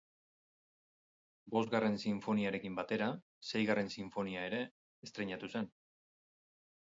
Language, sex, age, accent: Basque, male, 40-49, Mendebalekoa (Araba, Bizkaia, Gipuzkoako mendebaleko herri batzuk)